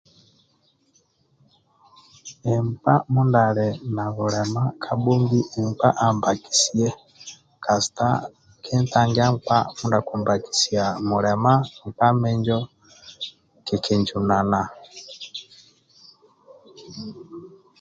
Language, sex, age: Amba (Uganda), male, 50-59